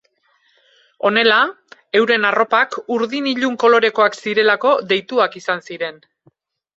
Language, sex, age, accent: Basque, female, 40-49, Mendebalekoa (Araba, Bizkaia, Gipuzkoako mendebaleko herri batzuk)